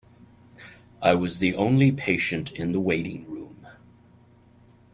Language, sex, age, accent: English, male, 40-49, United States English